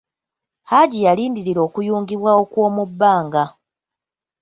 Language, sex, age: Ganda, female, 19-29